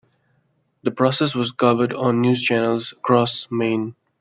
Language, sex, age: English, male, 19-29